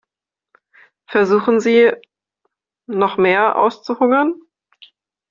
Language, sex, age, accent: German, female, 19-29, Deutschland Deutsch